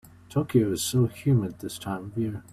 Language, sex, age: English, male, 19-29